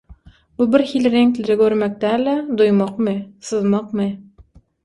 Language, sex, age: Turkmen, female, 19-29